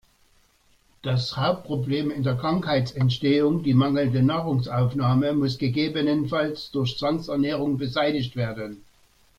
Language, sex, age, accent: German, male, 60-69, Deutschland Deutsch